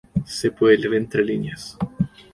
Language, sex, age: Spanish, male, 30-39